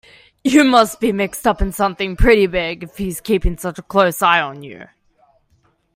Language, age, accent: English, under 19, Australian English